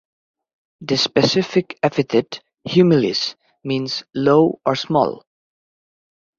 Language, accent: English, India and South Asia (India, Pakistan, Sri Lanka)